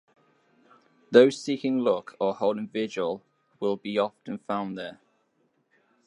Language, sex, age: English, male, 19-29